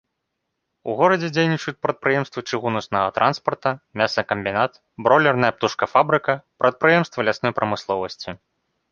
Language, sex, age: Belarusian, male, 19-29